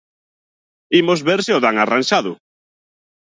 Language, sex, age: Galician, female, 30-39